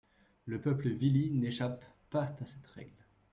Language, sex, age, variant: French, male, 19-29, Français de métropole